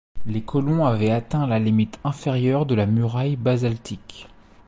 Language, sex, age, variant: French, male, 19-29, Français de métropole